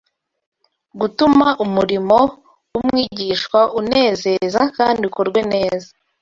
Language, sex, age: Kinyarwanda, female, 19-29